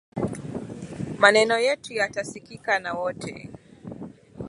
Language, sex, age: Swahili, male, 19-29